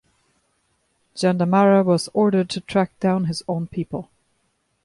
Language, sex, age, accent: English, female, 30-39, United States English